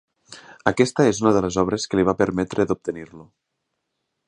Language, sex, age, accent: Catalan, male, 19-29, Ebrenc